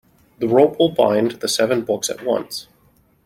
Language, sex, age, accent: English, male, 30-39, United States English